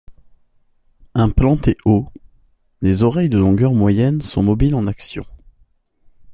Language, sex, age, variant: French, male, under 19, Français de métropole